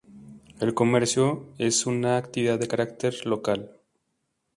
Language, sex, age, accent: Spanish, male, 19-29, México